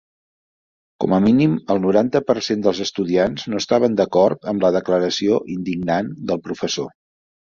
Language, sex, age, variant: Catalan, male, 50-59, Central